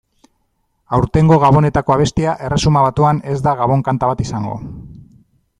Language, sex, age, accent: Basque, male, 40-49, Mendebalekoa (Araba, Bizkaia, Gipuzkoako mendebaleko herri batzuk)